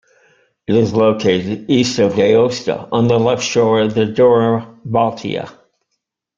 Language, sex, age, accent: English, male, 60-69, United States English